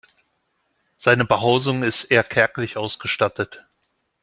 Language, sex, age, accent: German, male, 40-49, Deutschland Deutsch